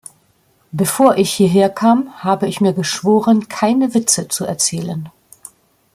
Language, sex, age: German, female, 50-59